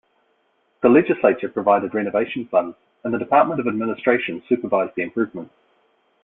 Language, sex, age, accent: English, male, 40-49, New Zealand English